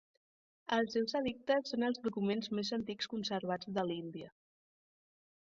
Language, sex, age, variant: Catalan, female, under 19, Central